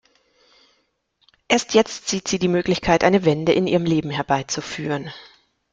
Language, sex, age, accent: German, female, 40-49, Deutschland Deutsch